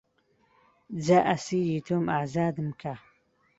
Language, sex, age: Central Kurdish, female, 30-39